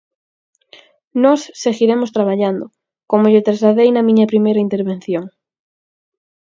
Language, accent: Galician, Atlántico (seseo e gheada)